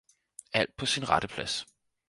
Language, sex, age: Danish, male, 19-29